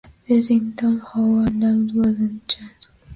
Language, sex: English, female